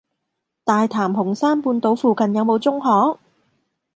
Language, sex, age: Cantonese, female, 40-49